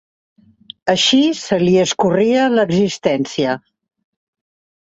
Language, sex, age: Catalan, female, 60-69